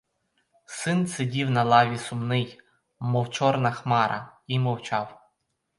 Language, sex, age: Ukrainian, male, 30-39